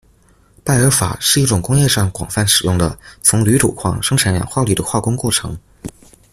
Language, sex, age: Chinese, male, under 19